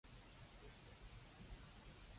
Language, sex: Cantonese, female